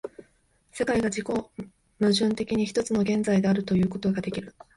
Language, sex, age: Japanese, female, 19-29